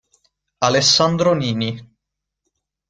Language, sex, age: Italian, male, 19-29